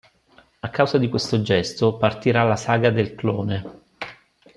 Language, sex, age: Italian, male, 40-49